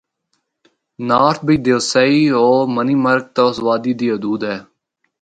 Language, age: Northern Hindko, 19-29